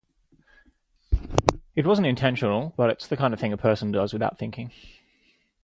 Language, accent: English, Australian English